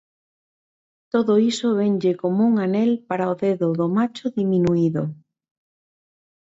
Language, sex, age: Galician, female, 40-49